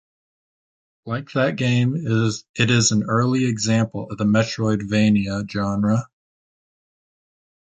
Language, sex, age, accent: English, male, 19-29, United States English